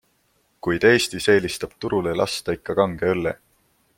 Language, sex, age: Estonian, male, 19-29